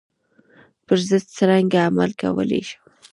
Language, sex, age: Pashto, female, 19-29